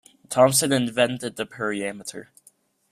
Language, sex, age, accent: English, male, under 19, United States English